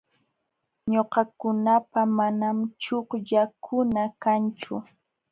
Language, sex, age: Jauja Wanca Quechua, female, 19-29